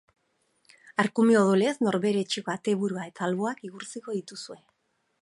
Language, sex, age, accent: Basque, female, 50-59, Erdialdekoa edo Nafarra (Gipuzkoa, Nafarroa)